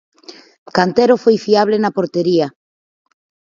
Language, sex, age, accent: Galician, female, 30-39, Atlántico (seseo e gheada)